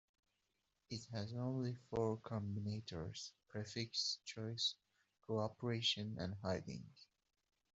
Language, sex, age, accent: English, male, 19-29, United States English